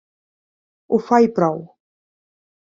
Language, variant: Catalan, Central